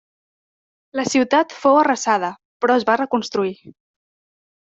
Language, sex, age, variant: Catalan, female, 19-29, Central